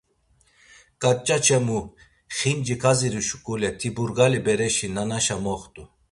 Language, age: Laz, 40-49